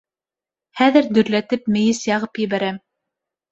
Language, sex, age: Bashkir, female, 19-29